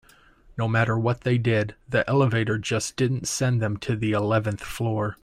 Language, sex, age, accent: English, male, 19-29, United States English